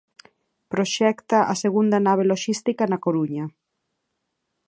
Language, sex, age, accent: Galician, female, 30-39, Oriental (común en zona oriental); Normativo (estándar)